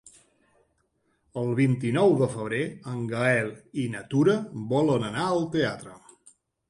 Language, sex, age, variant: Catalan, male, 50-59, Central